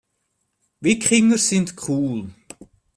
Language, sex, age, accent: German, male, 40-49, Schweizerdeutsch